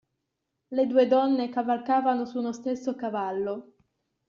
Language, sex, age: Italian, female, 19-29